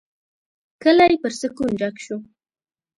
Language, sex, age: Pashto, female, 19-29